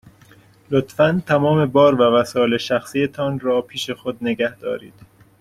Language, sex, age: Persian, male, 30-39